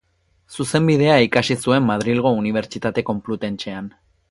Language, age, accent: Basque, 19-29, Erdialdekoa edo Nafarra (Gipuzkoa, Nafarroa)